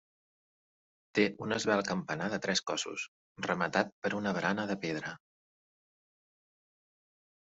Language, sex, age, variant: Catalan, male, 40-49, Central